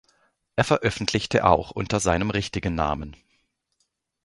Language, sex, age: German, male, 40-49